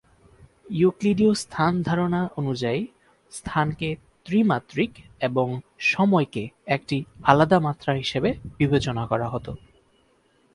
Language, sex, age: Bengali, male, 19-29